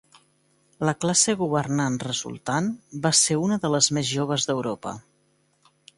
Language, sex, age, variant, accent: Catalan, female, 50-59, Central, central